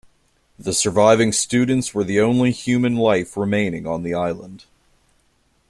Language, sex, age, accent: English, male, 30-39, United States English